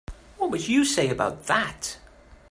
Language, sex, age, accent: English, male, 50-59, Welsh English